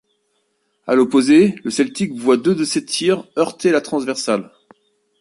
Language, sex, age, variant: French, male, 40-49, Français de métropole